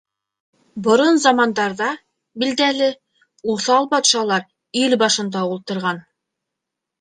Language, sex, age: Bashkir, female, 19-29